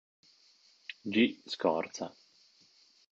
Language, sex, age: Italian, male, 30-39